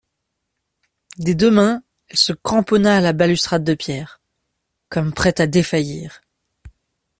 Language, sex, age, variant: French, male, 19-29, Français de métropole